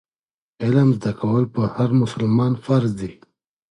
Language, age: Pashto, 30-39